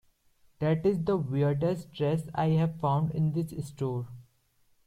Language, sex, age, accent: English, male, 19-29, India and South Asia (India, Pakistan, Sri Lanka)